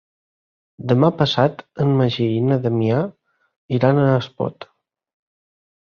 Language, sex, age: Catalan, male, 30-39